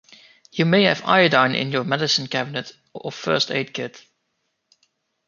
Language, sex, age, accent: English, male, 19-29, England English